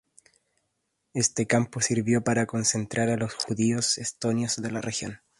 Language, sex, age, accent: Spanish, male, 19-29, Chileno: Chile, Cuyo